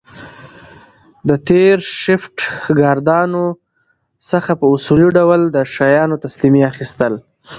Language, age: Pashto, under 19